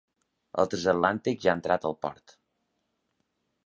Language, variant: Catalan, Balear